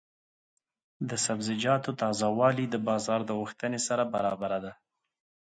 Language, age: Pashto, 30-39